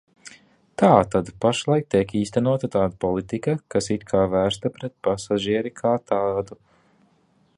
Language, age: Latvian, 19-29